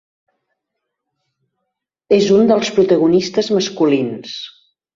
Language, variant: Catalan, Central